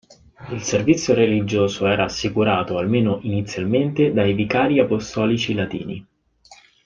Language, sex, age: Italian, male, 19-29